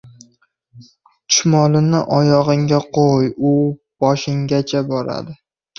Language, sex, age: Uzbek, male, under 19